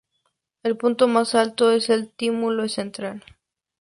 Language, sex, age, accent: Spanish, female, 19-29, México